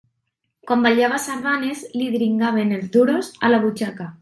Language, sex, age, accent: Catalan, female, 19-29, valencià